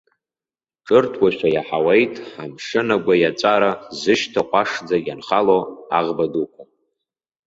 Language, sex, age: Abkhazian, male, under 19